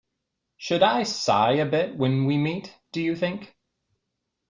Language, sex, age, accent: English, male, 30-39, United States English